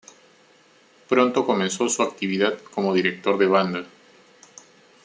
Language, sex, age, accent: Spanish, male, 50-59, Andino-Pacífico: Colombia, Perú, Ecuador, oeste de Bolivia y Venezuela andina